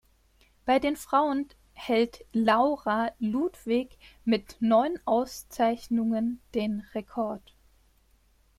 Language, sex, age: German, female, 30-39